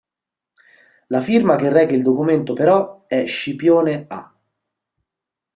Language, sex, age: Italian, male, 30-39